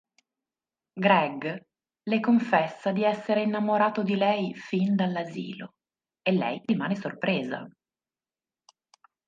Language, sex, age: Italian, female, 40-49